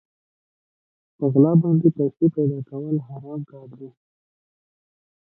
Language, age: Pashto, 19-29